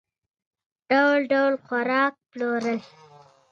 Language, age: Pashto, 30-39